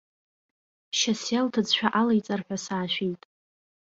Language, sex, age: Abkhazian, female, under 19